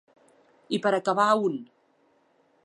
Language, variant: Catalan, Central